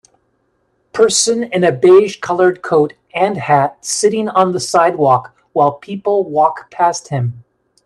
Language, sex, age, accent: English, male, 50-59, United States English